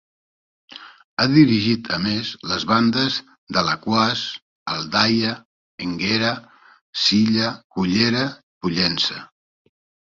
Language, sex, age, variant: Catalan, male, 60-69, Central